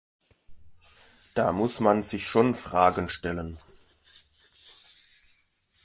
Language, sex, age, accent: German, male, 30-39, Deutschland Deutsch